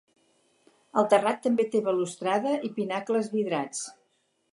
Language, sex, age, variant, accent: Catalan, female, 60-69, Central, Català central